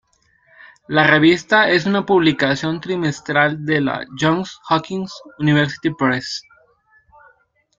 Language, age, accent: Spanish, 19-29, América central